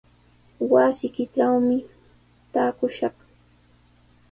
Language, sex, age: Sihuas Ancash Quechua, female, 30-39